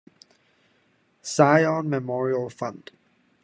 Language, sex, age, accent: English, male, 19-29, United States English